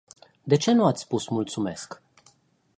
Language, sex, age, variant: Romanian, male, 40-49, Romanian-Romania